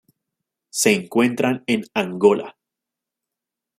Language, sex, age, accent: Spanish, male, 30-39, Caribe: Cuba, Venezuela, Puerto Rico, República Dominicana, Panamá, Colombia caribeña, México caribeño, Costa del golfo de México